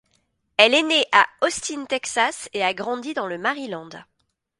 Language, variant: French, Français de métropole